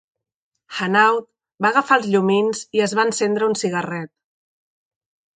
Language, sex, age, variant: Catalan, female, 40-49, Central